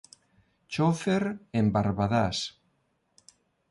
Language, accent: Galician, Neofalante